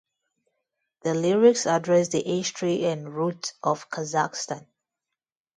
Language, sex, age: English, female, 19-29